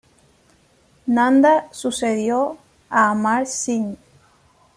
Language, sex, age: Spanish, female, 19-29